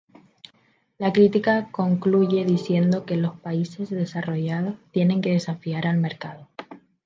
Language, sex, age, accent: Spanish, female, 19-29, España: Islas Canarias